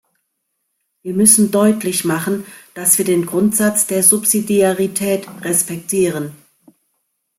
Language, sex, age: German, female, 50-59